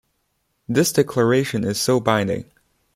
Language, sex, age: English, male, under 19